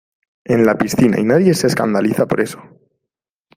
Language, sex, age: Spanish, male, 19-29